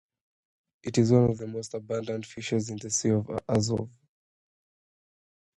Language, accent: English, England English